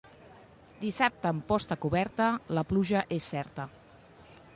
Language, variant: Catalan, Central